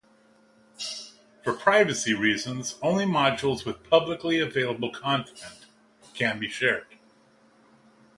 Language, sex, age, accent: English, male, 50-59, United States English